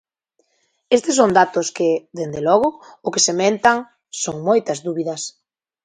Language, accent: Galician, Central (gheada)